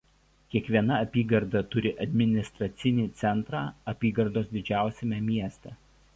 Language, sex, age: Lithuanian, male, 30-39